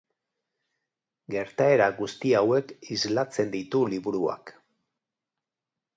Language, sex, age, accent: Basque, male, 60-69, Erdialdekoa edo Nafarra (Gipuzkoa, Nafarroa)